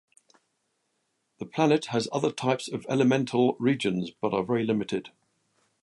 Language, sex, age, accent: English, male, 60-69, England English